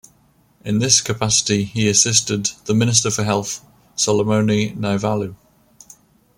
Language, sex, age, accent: English, male, 19-29, England English